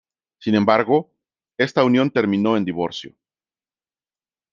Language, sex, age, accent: Spanish, male, 40-49, México